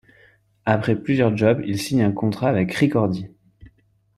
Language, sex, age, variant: French, male, 30-39, Français de métropole